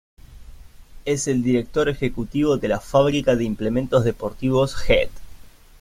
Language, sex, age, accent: Spanish, male, 19-29, Rioplatense: Argentina, Uruguay, este de Bolivia, Paraguay